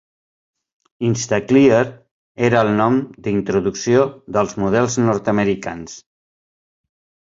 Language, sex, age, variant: Catalan, male, 50-59, Central